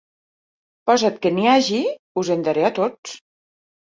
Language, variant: Catalan, Septentrional